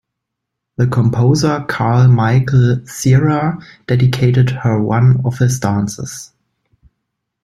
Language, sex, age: English, male, 19-29